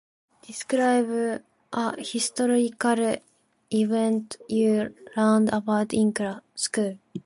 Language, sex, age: English, female, under 19